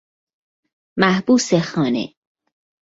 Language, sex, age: Persian, female, 19-29